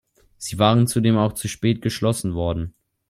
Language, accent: German, Deutschland Deutsch